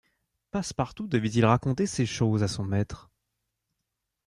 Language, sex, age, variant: French, male, 19-29, Français de métropole